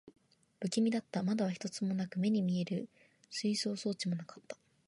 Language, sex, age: Japanese, female, under 19